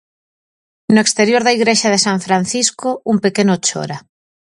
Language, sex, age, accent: Galician, female, 40-49, Normativo (estándar)